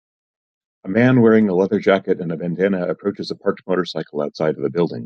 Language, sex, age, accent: English, male, 30-39, United States English